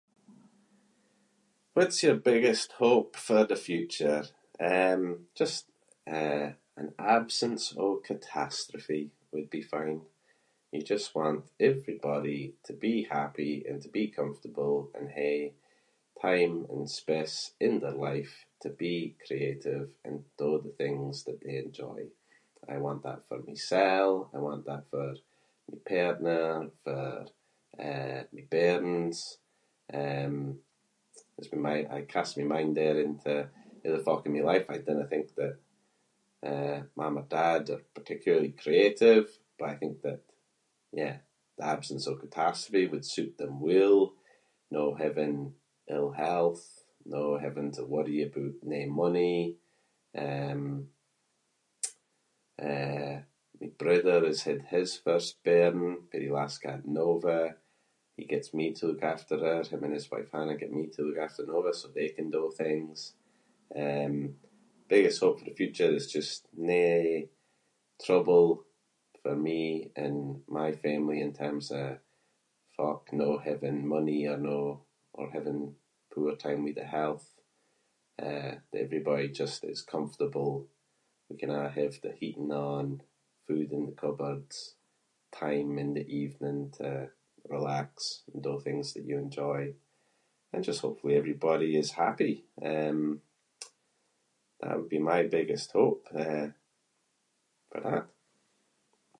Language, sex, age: Scots, male, 30-39